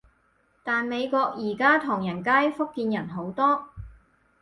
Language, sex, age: Cantonese, female, 30-39